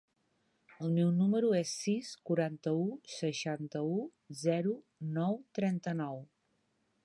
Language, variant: Catalan, Central